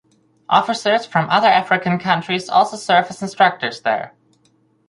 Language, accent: English, United States English